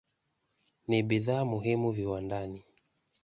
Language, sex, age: Swahili, male, 19-29